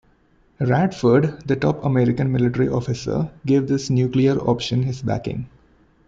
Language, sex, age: English, male, 19-29